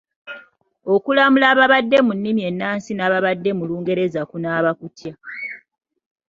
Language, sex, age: Ganda, female, 30-39